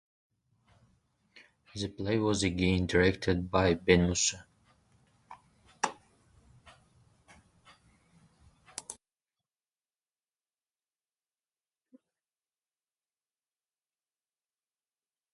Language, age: English, 19-29